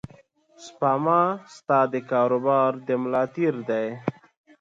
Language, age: Pashto, 30-39